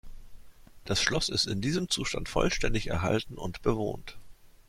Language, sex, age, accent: German, male, 50-59, Deutschland Deutsch